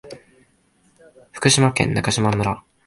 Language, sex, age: Japanese, male, 19-29